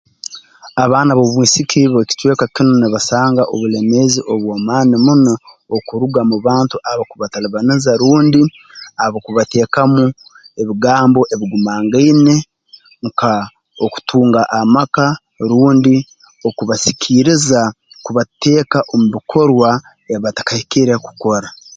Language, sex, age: Tooro, male, 40-49